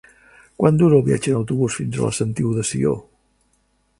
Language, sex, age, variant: Catalan, male, 60-69, Central